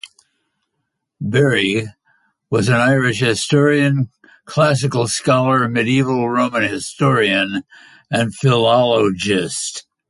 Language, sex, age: English, male, 80-89